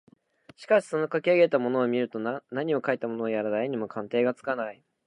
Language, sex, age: Japanese, male, 19-29